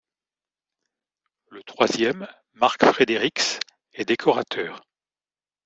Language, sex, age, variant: French, male, 50-59, Français de métropole